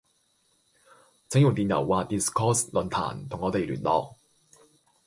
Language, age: Cantonese, 19-29